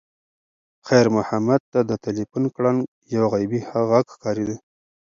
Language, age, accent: Pashto, 30-39, پکتیا ولایت، احمدزی